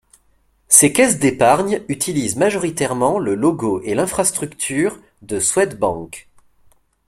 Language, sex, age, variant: French, male, 19-29, Français de métropole